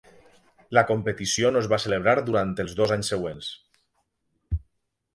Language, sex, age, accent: Catalan, male, 40-49, valencià